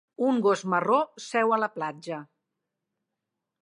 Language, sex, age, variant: Catalan, female, 50-59, Central